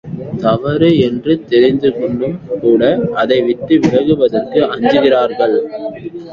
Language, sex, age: Tamil, male, 19-29